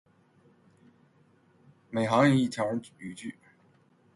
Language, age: Chinese, 30-39